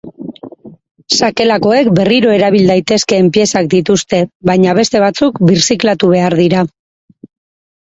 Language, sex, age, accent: Basque, female, 30-39, Mendebalekoa (Araba, Bizkaia, Gipuzkoako mendebaleko herri batzuk)